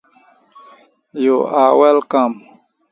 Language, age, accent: English, 19-29, England English